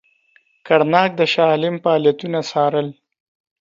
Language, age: Pashto, 30-39